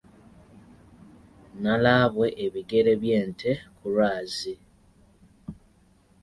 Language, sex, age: Ganda, male, 19-29